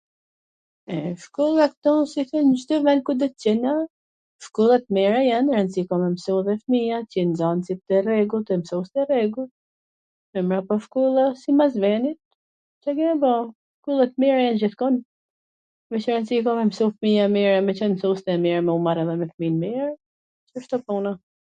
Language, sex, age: Gheg Albanian, female, 40-49